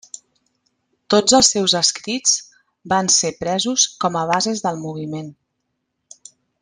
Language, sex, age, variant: Catalan, female, 40-49, Central